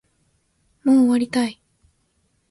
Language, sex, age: Japanese, female, under 19